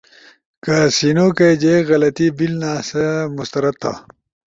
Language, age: Ushojo, 19-29